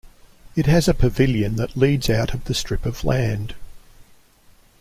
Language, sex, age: English, male, 60-69